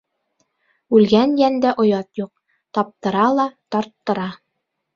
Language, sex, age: Bashkir, female, 30-39